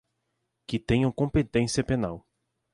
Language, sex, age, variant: Portuguese, male, 19-29, Portuguese (Brasil)